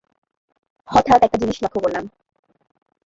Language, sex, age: Bengali, female, 19-29